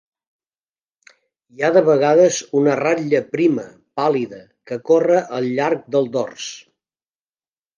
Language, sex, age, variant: Catalan, male, 50-59, Nord-Occidental